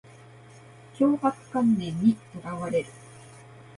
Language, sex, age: Japanese, female, 19-29